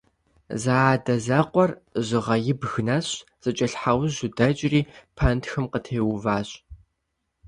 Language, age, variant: Kabardian, 19-29, Адыгэбзэ (Къэбэрдей, Кирил, Урысей)